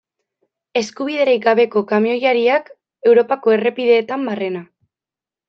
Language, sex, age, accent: Basque, female, 19-29, Mendebalekoa (Araba, Bizkaia, Gipuzkoako mendebaleko herri batzuk)